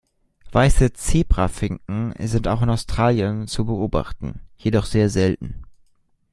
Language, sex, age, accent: German, male, 19-29, Deutschland Deutsch